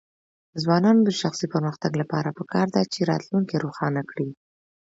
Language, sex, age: Pashto, female, 19-29